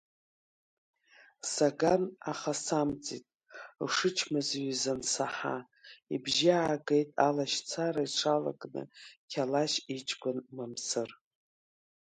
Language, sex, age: Abkhazian, female, 50-59